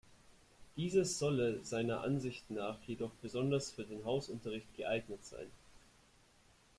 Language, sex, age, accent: German, male, 19-29, Deutschland Deutsch